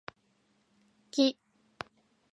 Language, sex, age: Japanese, female, 19-29